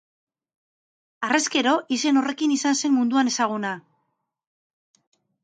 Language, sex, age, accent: Basque, female, 50-59, Mendebalekoa (Araba, Bizkaia, Gipuzkoako mendebaleko herri batzuk)